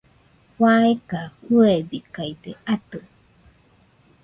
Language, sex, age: Nüpode Huitoto, female, 40-49